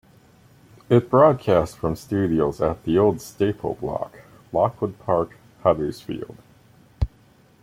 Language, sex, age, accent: English, male, 60-69, Canadian English